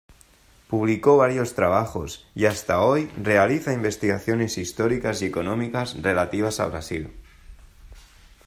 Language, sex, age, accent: Spanish, male, 19-29, España: Centro-Sur peninsular (Madrid, Toledo, Castilla-La Mancha)